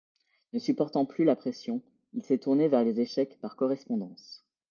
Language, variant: French, Français de métropole